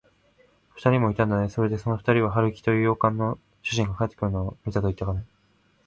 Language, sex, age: Japanese, male, 19-29